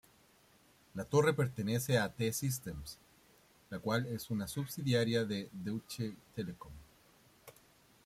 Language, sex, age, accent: Spanish, male, 40-49, Chileno: Chile, Cuyo